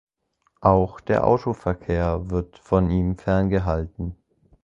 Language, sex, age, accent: German, male, under 19, Deutschland Deutsch